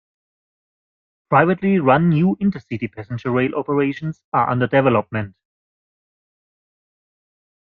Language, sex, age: English, male, 40-49